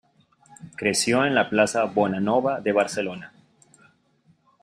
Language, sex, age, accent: Spanish, male, 40-49, Andino-Pacífico: Colombia, Perú, Ecuador, oeste de Bolivia y Venezuela andina